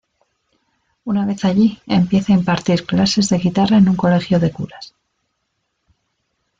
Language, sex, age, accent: Spanish, female, 40-49, España: Norte peninsular (Asturias, Castilla y León, Cantabria, País Vasco, Navarra, Aragón, La Rioja, Guadalajara, Cuenca)